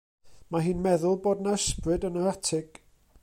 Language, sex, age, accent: Welsh, male, 40-49, Y Deyrnas Unedig Cymraeg